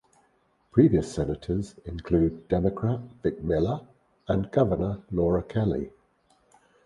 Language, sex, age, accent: English, male, 60-69, England English